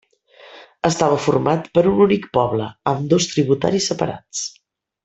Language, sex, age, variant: Catalan, female, 40-49, Central